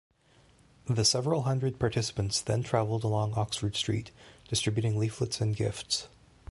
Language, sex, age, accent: English, male, 40-49, Canadian English